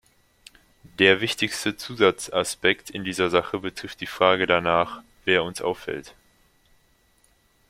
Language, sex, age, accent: German, male, 19-29, Deutschland Deutsch